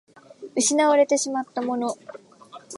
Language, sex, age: Japanese, female, under 19